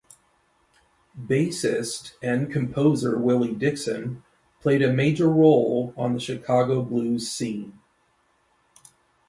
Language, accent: English, United States English